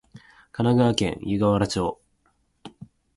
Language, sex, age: Japanese, male, 19-29